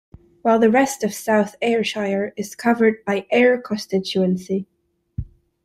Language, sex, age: English, male, 19-29